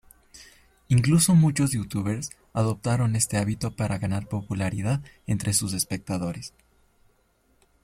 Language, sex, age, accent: Spanish, male, 19-29, Andino-Pacífico: Colombia, Perú, Ecuador, oeste de Bolivia y Venezuela andina